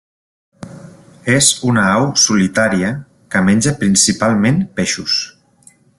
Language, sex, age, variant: Catalan, male, 40-49, Central